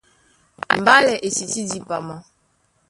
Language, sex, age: Duala, female, 19-29